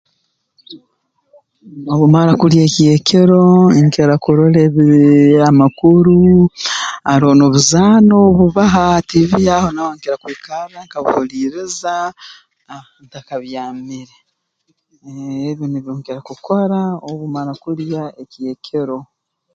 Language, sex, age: Tooro, female, 40-49